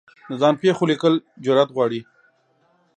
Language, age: Pashto, 40-49